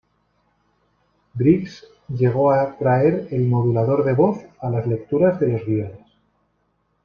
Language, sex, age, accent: Spanish, male, 30-39, España: Norte peninsular (Asturias, Castilla y León, Cantabria, País Vasco, Navarra, Aragón, La Rioja, Guadalajara, Cuenca)